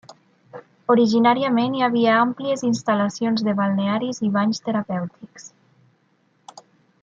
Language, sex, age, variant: Catalan, female, 30-39, Nord-Occidental